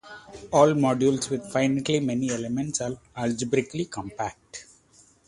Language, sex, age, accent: English, male, 30-39, India and South Asia (India, Pakistan, Sri Lanka)